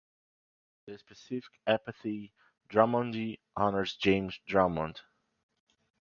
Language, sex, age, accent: English, male, 19-29, United States English